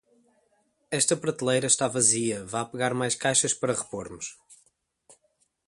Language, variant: Portuguese, Portuguese (Portugal)